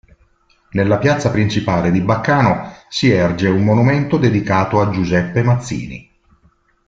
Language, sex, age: Italian, male, 50-59